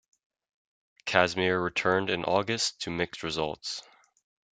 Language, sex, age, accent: English, male, under 19, United States English